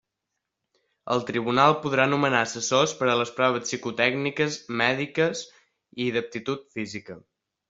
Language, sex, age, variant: Catalan, male, under 19, Balear